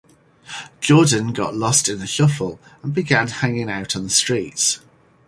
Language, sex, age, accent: English, male, 40-49, England English